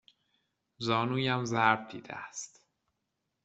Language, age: Persian, 30-39